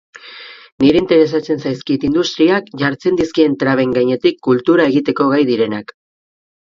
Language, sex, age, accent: Basque, male, 19-29, Mendebalekoa (Araba, Bizkaia, Gipuzkoako mendebaleko herri batzuk)